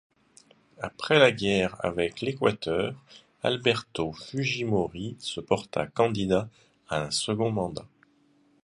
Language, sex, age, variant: French, male, 30-39, Français de métropole